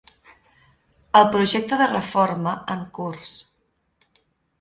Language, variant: Catalan, Central